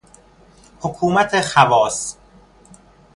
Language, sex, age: Persian, male, 30-39